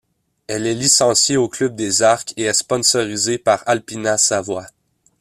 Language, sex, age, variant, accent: French, male, 19-29, Français d'Amérique du Nord, Français du Canada